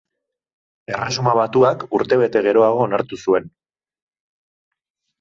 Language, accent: Basque, Mendebalekoa (Araba, Bizkaia, Gipuzkoako mendebaleko herri batzuk)